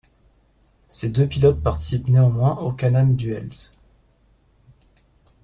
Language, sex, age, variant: French, male, 19-29, Français de métropole